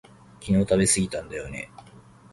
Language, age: Japanese, 19-29